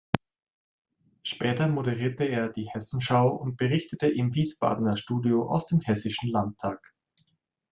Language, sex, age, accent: German, male, 30-39, Österreichisches Deutsch